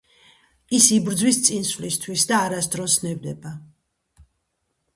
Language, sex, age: Georgian, female, 50-59